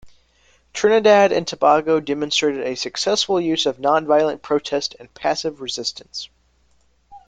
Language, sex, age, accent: English, male, under 19, United States English